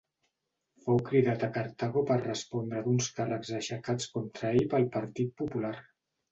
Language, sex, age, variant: Catalan, male, 50-59, Central